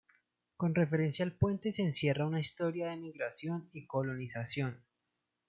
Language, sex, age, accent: Spanish, male, 19-29, Andino-Pacífico: Colombia, Perú, Ecuador, oeste de Bolivia y Venezuela andina